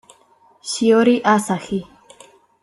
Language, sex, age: Spanish, female, 19-29